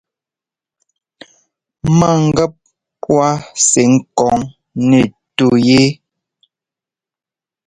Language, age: Ngomba, 19-29